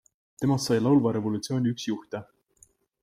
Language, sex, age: Estonian, male, 19-29